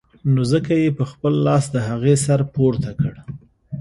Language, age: Pashto, 30-39